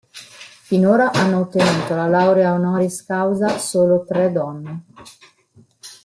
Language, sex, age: Italian, female, 40-49